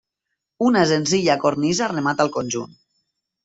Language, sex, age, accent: Catalan, female, 30-39, valencià